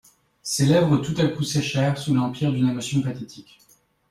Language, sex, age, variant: French, male, 19-29, Français de métropole